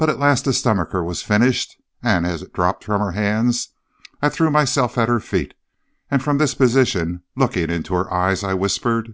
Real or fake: real